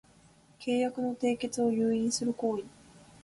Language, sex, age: Japanese, female, 19-29